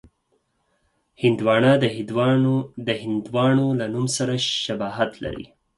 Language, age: Pashto, 30-39